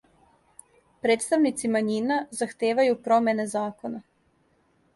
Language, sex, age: Serbian, female, 19-29